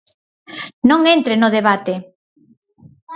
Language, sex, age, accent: Galician, female, 50-59, Normativo (estándar)